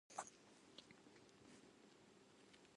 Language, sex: Japanese, female